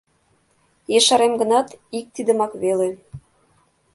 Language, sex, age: Mari, female, 30-39